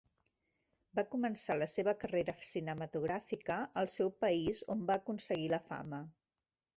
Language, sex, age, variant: Catalan, female, 40-49, Central